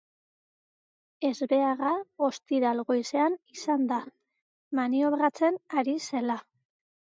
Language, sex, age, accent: Basque, female, 40-49, Mendebalekoa (Araba, Bizkaia, Gipuzkoako mendebaleko herri batzuk)